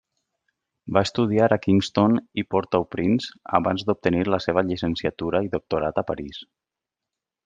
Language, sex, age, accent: Catalan, male, 30-39, valencià